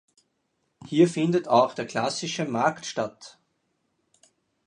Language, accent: German, Österreichisches Deutsch